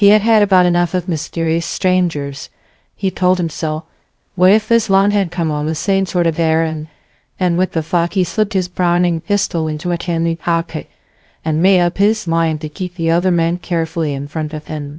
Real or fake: fake